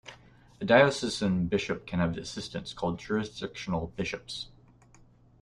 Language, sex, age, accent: English, male, 30-39, United States English